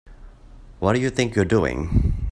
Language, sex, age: English, male, 19-29